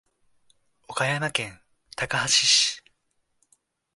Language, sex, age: Japanese, male, 19-29